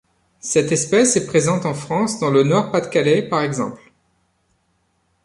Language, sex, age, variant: French, male, 40-49, Français de métropole